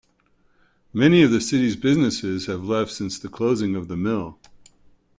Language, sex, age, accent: English, male, 50-59, United States English